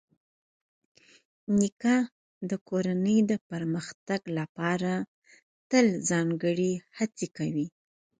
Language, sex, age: Pashto, female, 30-39